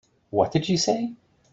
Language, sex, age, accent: English, male, 30-39, United States English